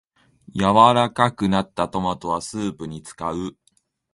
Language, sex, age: Japanese, male, 19-29